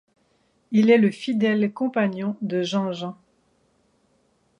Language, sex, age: French, female, 50-59